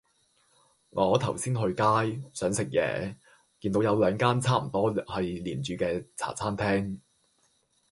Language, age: Cantonese, 19-29